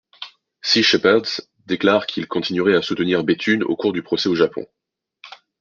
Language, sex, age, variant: French, male, 19-29, Français de métropole